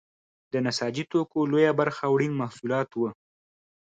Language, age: Pashto, 19-29